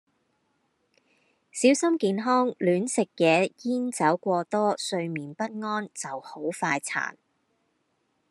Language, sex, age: Cantonese, female, 30-39